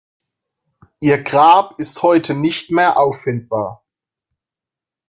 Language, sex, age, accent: German, male, 19-29, Deutschland Deutsch